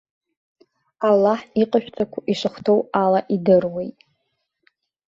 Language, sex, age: Abkhazian, female, under 19